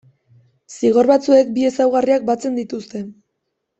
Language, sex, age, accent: Basque, female, under 19, Erdialdekoa edo Nafarra (Gipuzkoa, Nafarroa)